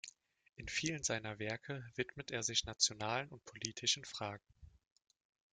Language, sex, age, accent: German, male, 19-29, Deutschland Deutsch